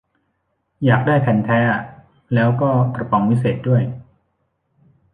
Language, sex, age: Thai, male, 19-29